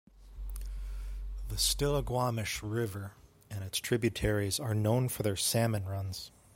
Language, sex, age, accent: English, male, 30-39, United States English